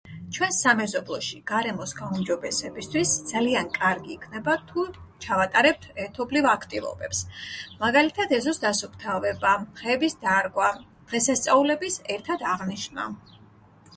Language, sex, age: Georgian, female, 40-49